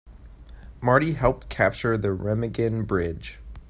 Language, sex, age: English, male, 30-39